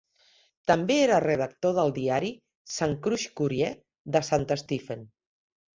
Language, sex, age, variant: Catalan, female, 50-59, Central